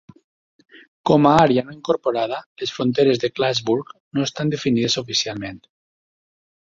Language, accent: Catalan, valencià